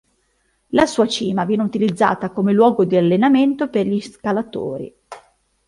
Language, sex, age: Italian, female, 30-39